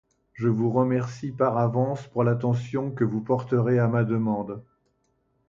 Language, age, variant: French, 70-79, Français de métropole